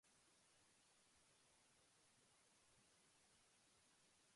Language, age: English, under 19